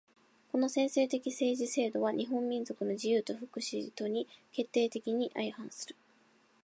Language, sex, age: Japanese, female, 19-29